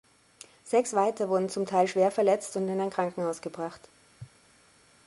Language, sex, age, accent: German, female, 30-39, Österreichisches Deutsch